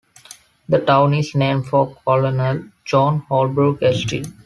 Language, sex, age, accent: English, male, 19-29, India and South Asia (India, Pakistan, Sri Lanka)